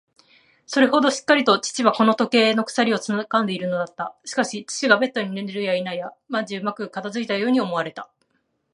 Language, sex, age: Japanese, female, 30-39